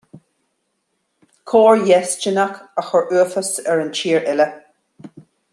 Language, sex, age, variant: Irish, male, 50-59, Gaeilge Uladh